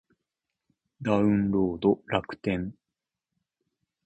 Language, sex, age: Japanese, male, 30-39